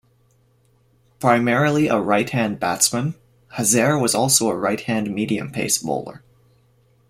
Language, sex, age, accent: English, male, 19-29, Canadian English